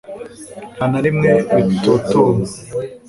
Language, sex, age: Kinyarwanda, male, 19-29